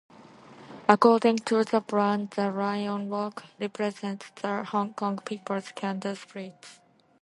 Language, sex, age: English, female, 19-29